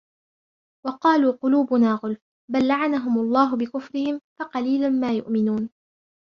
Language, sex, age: Arabic, female, 19-29